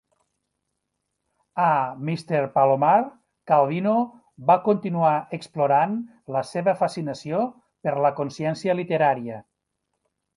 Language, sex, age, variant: Catalan, male, 50-59, Nord-Occidental